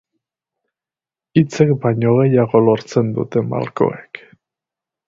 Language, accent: Basque, Mendebalekoa (Araba, Bizkaia, Gipuzkoako mendebaleko herri batzuk)